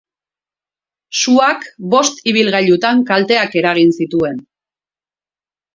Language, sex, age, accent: Basque, female, 40-49, Erdialdekoa edo Nafarra (Gipuzkoa, Nafarroa)